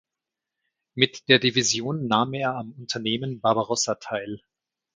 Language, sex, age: German, male, 40-49